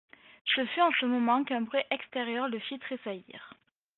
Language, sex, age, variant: French, male, 19-29, Français de métropole